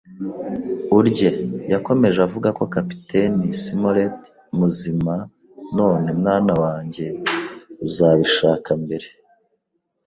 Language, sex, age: Kinyarwanda, male, 19-29